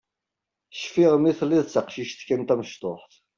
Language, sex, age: Kabyle, male, 30-39